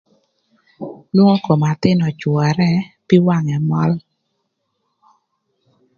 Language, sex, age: Thur, female, 40-49